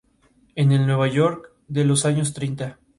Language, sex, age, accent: Spanish, male, 19-29, México